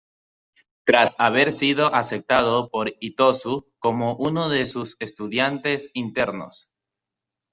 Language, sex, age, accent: Spanish, male, 19-29, Andino-Pacífico: Colombia, Perú, Ecuador, oeste de Bolivia y Venezuela andina